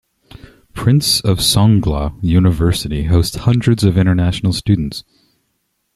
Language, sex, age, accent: English, male, 19-29, United States English